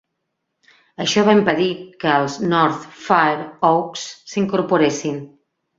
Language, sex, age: Catalan, female, 40-49